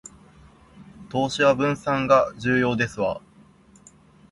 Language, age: Japanese, 19-29